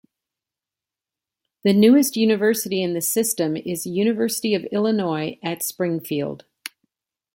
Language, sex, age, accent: English, female, 60-69, United States English